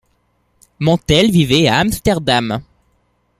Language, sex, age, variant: French, male, under 19, Français de métropole